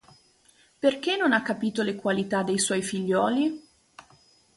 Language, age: Italian, 19-29